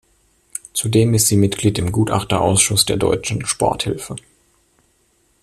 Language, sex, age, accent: German, male, 19-29, Deutschland Deutsch